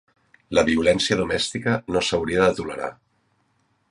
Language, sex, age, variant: Catalan, male, 50-59, Central